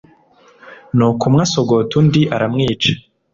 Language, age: Kinyarwanda, 19-29